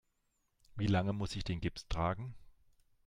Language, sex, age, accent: German, male, 40-49, Deutschland Deutsch